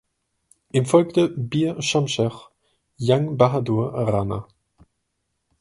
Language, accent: German, Deutschland Deutsch